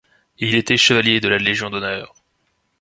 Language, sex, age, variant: French, male, 19-29, Français de métropole